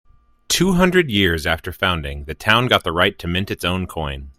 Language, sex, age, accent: English, male, 40-49, United States English